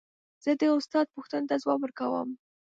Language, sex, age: Pashto, female, 19-29